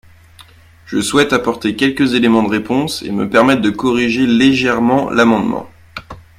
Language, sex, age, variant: French, male, 30-39, Français de métropole